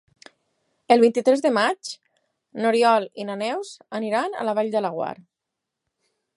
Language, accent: Catalan, valencià